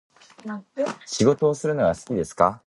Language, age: English, 19-29